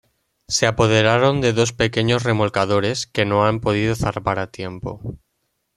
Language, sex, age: Spanish, male, 19-29